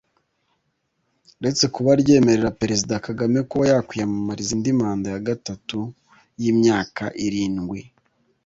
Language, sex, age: Kinyarwanda, male, 50-59